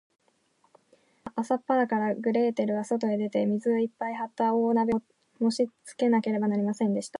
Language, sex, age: Japanese, female, 19-29